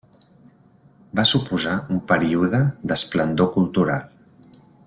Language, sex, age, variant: Catalan, male, 40-49, Central